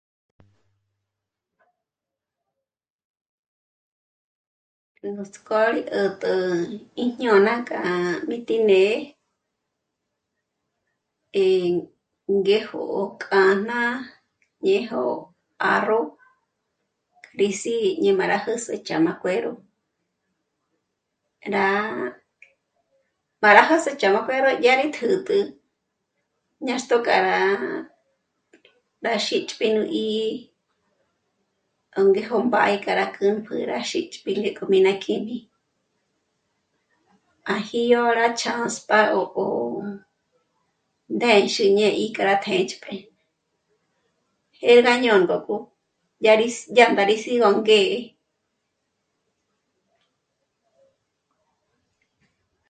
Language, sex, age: Michoacán Mazahua, female, 60-69